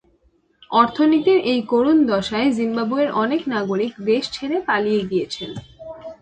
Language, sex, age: Bengali, female, under 19